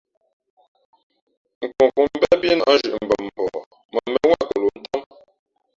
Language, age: Fe'fe', 50-59